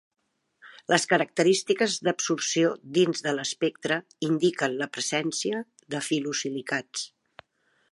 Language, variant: Catalan, Central